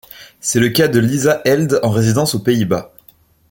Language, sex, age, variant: French, male, 19-29, Français de métropole